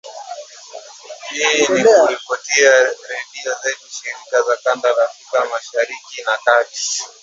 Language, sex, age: Swahili, male, 19-29